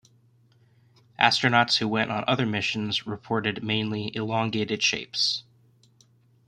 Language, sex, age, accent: English, male, 19-29, United States English